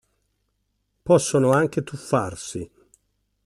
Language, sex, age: Italian, male, 60-69